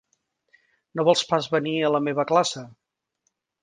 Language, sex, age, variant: Catalan, male, 50-59, Central